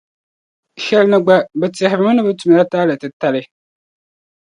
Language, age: Dagbani, 19-29